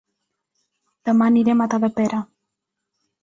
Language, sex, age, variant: Catalan, female, under 19, Central